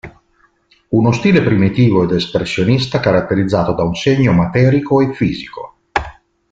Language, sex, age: Italian, male, 50-59